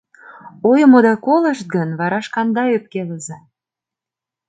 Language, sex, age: Mari, female, 30-39